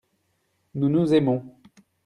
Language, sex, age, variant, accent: French, male, 30-39, Français d'Europe, Français de Belgique